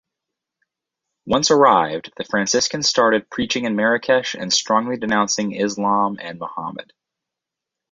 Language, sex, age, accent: English, male, 19-29, United States English